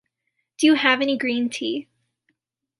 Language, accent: English, United States English